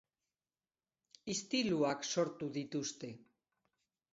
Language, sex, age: Basque, female, 60-69